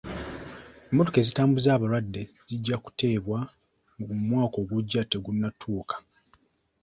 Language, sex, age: Ganda, male, 19-29